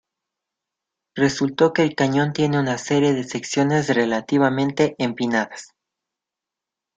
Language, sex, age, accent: Spanish, male, 19-29, Andino-Pacífico: Colombia, Perú, Ecuador, oeste de Bolivia y Venezuela andina